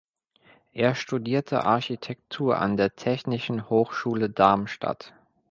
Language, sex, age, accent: German, male, 30-39, Deutschland Deutsch